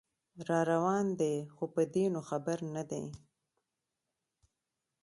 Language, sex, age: Pashto, female, 30-39